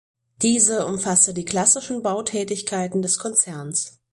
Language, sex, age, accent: German, female, 30-39, Deutschland Deutsch